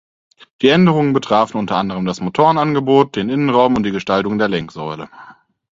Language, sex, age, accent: German, male, 19-29, Deutschland Deutsch